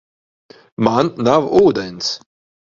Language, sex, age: Latvian, male, 30-39